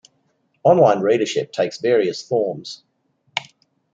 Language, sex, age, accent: English, male, 30-39, Australian English